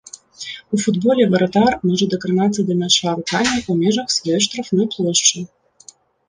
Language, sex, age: Belarusian, female, 19-29